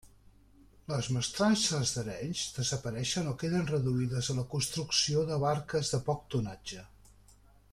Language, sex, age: Catalan, male, 50-59